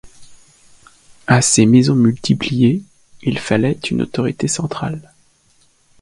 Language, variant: French, Français de métropole